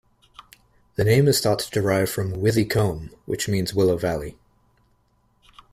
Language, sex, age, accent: English, male, 19-29, United States English